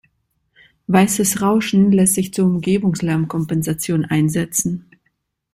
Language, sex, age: German, female, 30-39